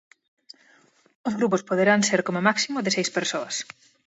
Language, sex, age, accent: Galician, female, 30-39, Normativo (estándar)